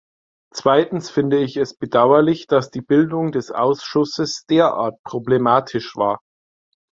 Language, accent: German, Deutschland Deutsch